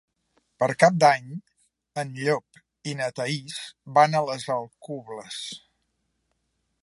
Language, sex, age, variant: Catalan, male, 50-59, Central